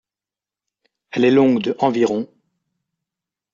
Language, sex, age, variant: French, male, 19-29, Français de métropole